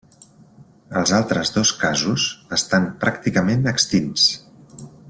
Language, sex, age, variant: Catalan, male, 40-49, Central